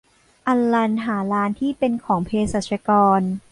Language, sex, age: Thai, female, 30-39